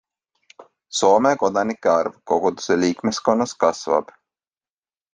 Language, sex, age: Estonian, male, 30-39